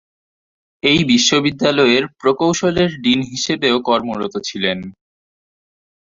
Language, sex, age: Bengali, male, under 19